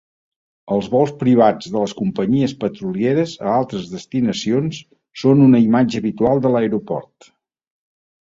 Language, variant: Catalan, Central